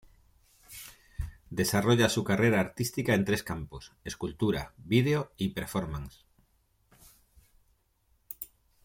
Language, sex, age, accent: Spanish, male, 50-59, España: Centro-Sur peninsular (Madrid, Toledo, Castilla-La Mancha)